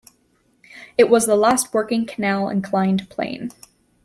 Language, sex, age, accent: English, female, 19-29, United States English